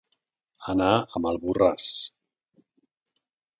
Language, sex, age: Catalan, male, 50-59